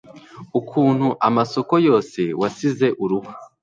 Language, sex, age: Kinyarwanda, male, 19-29